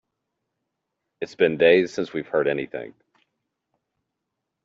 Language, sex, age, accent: English, male, 30-39, United States English